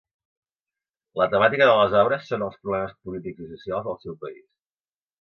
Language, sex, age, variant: Catalan, male, 60-69, Central